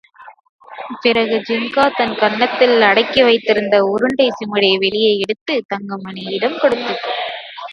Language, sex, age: Tamil, female, 19-29